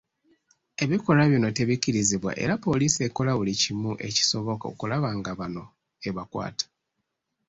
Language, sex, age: Ganda, male, 90+